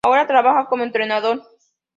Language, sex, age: Spanish, female, 19-29